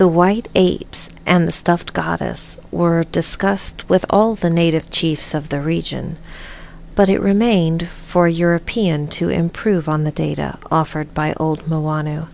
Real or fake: real